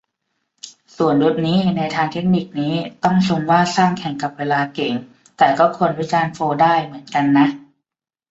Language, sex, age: Thai, male, 30-39